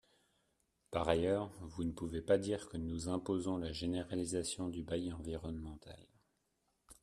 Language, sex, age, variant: French, male, 30-39, Français de métropole